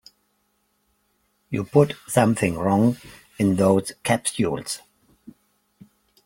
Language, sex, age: English, male, 60-69